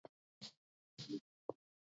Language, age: Georgian, 19-29